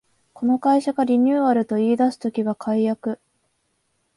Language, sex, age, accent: Japanese, female, 19-29, 関東